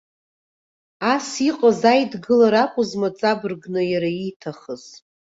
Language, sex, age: Abkhazian, female, 40-49